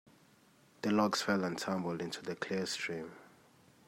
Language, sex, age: English, male, 19-29